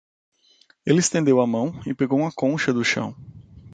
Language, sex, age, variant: Portuguese, male, 30-39, Portuguese (Brasil)